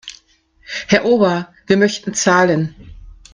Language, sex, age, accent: German, female, 50-59, Deutschland Deutsch